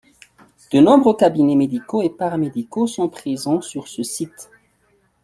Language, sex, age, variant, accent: French, male, 30-39, Français d'Afrique subsaharienne et des îles africaines, Français de Madagascar